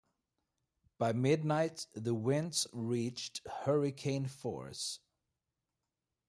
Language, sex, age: English, male, 30-39